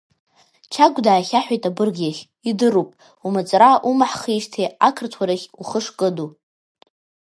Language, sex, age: Abkhazian, female, 19-29